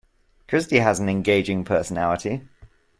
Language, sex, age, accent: English, male, 19-29, England English